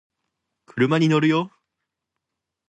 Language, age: Japanese, under 19